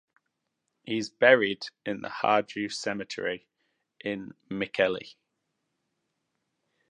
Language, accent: English, England English